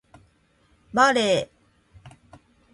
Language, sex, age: Japanese, female, 50-59